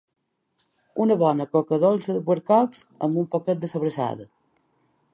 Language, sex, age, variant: Catalan, female, 40-49, Balear